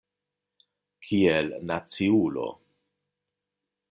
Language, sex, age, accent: Esperanto, male, 50-59, Internacia